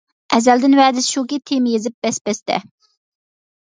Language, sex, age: Uyghur, female, 19-29